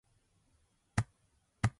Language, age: Japanese, 19-29